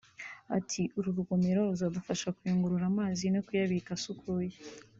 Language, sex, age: Kinyarwanda, female, 19-29